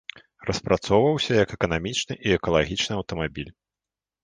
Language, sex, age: Belarusian, male, 30-39